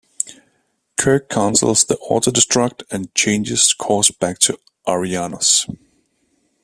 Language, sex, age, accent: English, male, 30-39, United States English